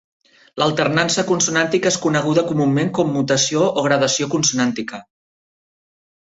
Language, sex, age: Catalan, male, 50-59